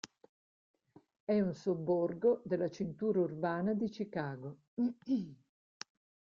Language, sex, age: Italian, female, 60-69